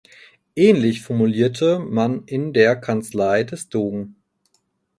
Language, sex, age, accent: German, male, 30-39, Deutschland Deutsch